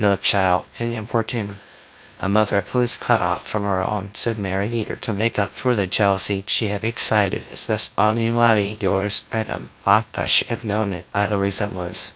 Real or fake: fake